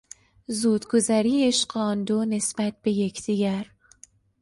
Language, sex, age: Persian, female, 19-29